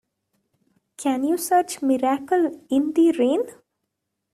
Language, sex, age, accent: English, female, 19-29, India and South Asia (India, Pakistan, Sri Lanka)